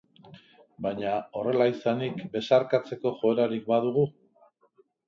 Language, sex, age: Basque, male, 60-69